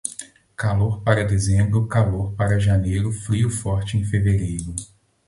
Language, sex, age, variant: Portuguese, male, 30-39, Portuguese (Brasil)